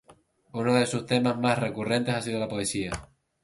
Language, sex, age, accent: Spanish, male, 19-29, España: Islas Canarias